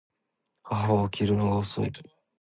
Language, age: Japanese, 19-29